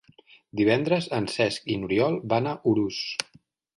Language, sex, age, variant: Catalan, male, 30-39, Central